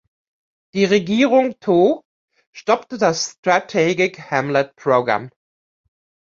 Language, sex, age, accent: German, female, 50-59, Deutschland Deutsch